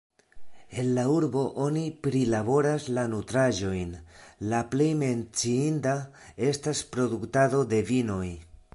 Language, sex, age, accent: Esperanto, male, 40-49, Internacia